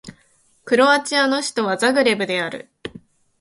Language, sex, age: Japanese, female, 19-29